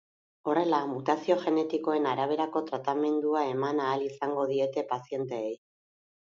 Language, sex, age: Basque, female, 40-49